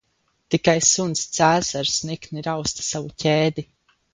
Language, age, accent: Latvian, under 19, Vidzemes